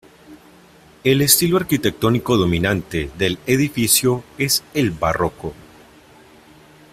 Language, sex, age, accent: Spanish, male, 19-29, Andino-Pacífico: Colombia, Perú, Ecuador, oeste de Bolivia y Venezuela andina